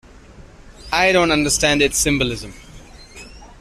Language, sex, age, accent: English, male, 30-39, Singaporean English